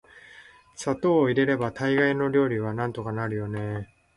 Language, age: Japanese, 40-49